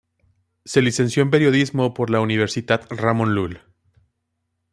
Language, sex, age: Spanish, male, 19-29